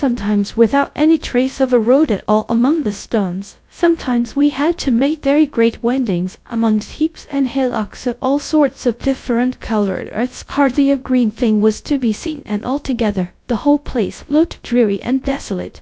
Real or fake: fake